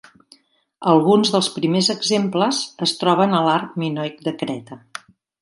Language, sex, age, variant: Catalan, female, 60-69, Central